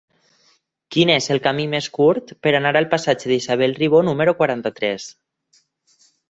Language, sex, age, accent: Catalan, male, 19-29, valencià